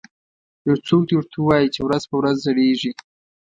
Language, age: Pashto, 19-29